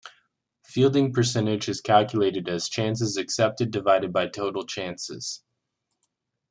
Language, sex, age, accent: English, male, 30-39, United States English